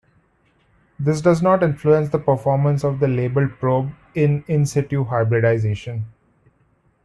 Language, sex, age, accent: English, male, 30-39, India and South Asia (India, Pakistan, Sri Lanka)